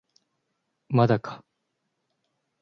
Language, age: Japanese, 19-29